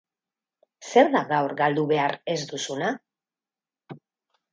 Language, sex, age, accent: Basque, female, 50-59, Mendebalekoa (Araba, Bizkaia, Gipuzkoako mendebaleko herri batzuk)